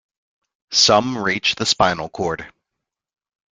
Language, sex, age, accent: English, male, 30-39, United States English